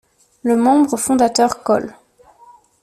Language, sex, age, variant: French, female, 19-29, Français de métropole